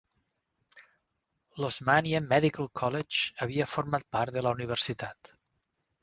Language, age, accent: Catalan, 50-59, Tortosí